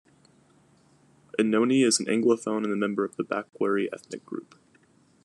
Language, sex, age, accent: English, male, 19-29, United States English